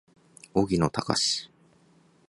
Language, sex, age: Japanese, male, 30-39